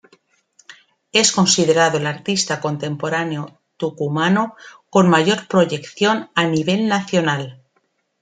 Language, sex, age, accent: Spanish, female, 40-49, España: Norte peninsular (Asturias, Castilla y León, Cantabria, País Vasco, Navarra, Aragón, La Rioja, Guadalajara, Cuenca)